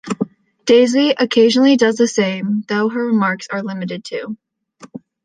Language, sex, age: English, female, under 19